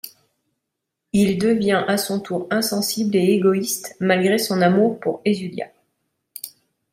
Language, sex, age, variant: French, female, 30-39, Français de métropole